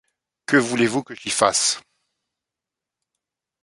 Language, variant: French, Français de métropole